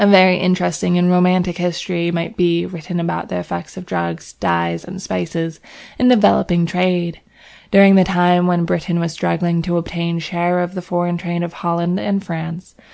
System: none